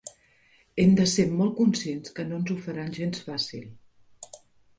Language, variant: Catalan, Central